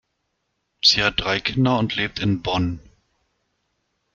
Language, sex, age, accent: German, male, 40-49, Deutschland Deutsch